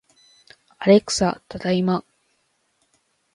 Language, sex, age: Japanese, female, 19-29